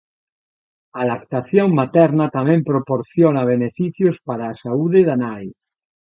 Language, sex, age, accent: Galician, male, 60-69, Atlántico (seseo e gheada)